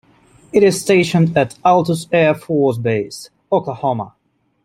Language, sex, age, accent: English, male, 19-29, England English